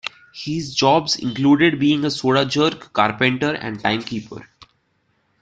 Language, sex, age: English, male, 19-29